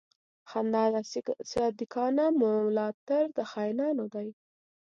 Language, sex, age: Pashto, female, under 19